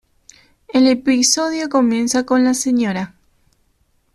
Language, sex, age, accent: Spanish, female, 19-29, Rioplatense: Argentina, Uruguay, este de Bolivia, Paraguay